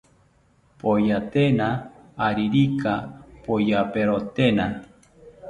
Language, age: South Ucayali Ashéninka, 40-49